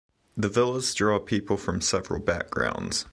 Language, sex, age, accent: English, male, 19-29, United States English